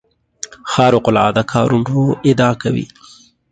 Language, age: Pashto, 30-39